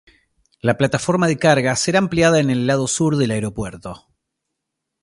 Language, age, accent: Spanish, 30-39, Rioplatense: Argentina, Uruguay, este de Bolivia, Paraguay